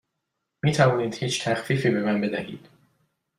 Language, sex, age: Persian, male, 30-39